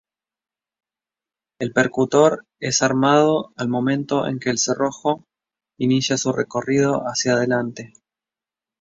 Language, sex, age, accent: Spanish, male, 19-29, Rioplatense: Argentina, Uruguay, este de Bolivia, Paraguay